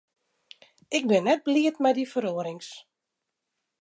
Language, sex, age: Western Frisian, female, 40-49